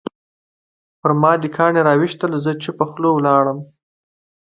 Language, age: Pashto, 19-29